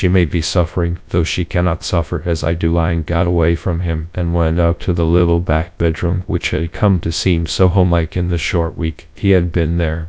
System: TTS, GradTTS